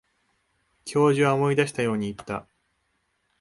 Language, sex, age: Japanese, male, 19-29